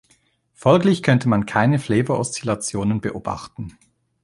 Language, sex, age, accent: German, male, 30-39, Schweizerdeutsch